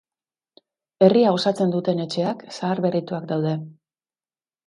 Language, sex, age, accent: Basque, female, 50-59, Mendebalekoa (Araba, Bizkaia, Gipuzkoako mendebaleko herri batzuk)